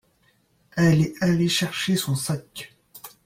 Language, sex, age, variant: French, male, 40-49, Français de métropole